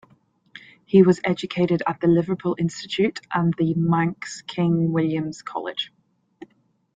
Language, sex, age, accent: English, female, 19-29, Irish English